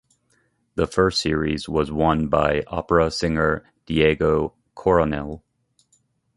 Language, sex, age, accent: English, male, 30-39, United States English